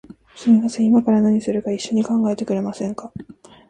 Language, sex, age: Japanese, female, 19-29